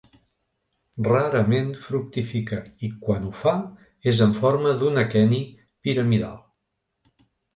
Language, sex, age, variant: Catalan, male, 60-69, Central